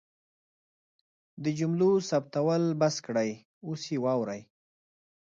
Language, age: Pashto, 30-39